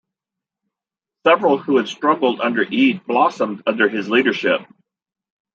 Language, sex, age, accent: English, male, 50-59, United States English